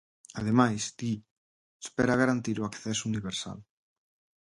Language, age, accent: Galician, 30-39, Normativo (estándar)